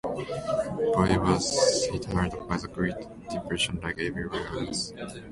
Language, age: English, 19-29